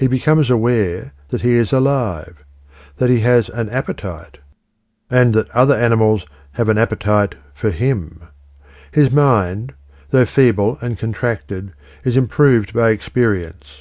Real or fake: real